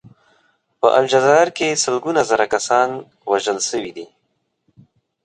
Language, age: Pashto, 30-39